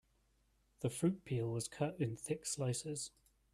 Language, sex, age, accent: English, male, 30-39, Welsh English